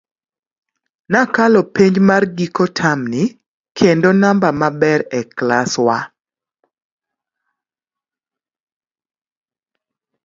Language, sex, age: Luo (Kenya and Tanzania), female, 40-49